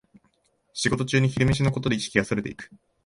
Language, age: Japanese, 19-29